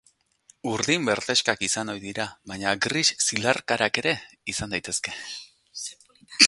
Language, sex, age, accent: Basque, male, 40-49, Erdialdekoa edo Nafarra (Gipuzkoa, Nafarroa)